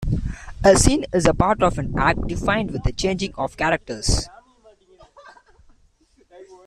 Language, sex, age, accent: English, male, 19-29, India and South Asia (India, Pakistan, Sri Lanka)